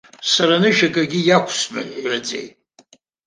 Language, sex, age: Abkhazian, male, 80-89